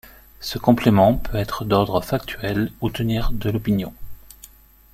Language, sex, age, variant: French, male, 50-59, Français de métropole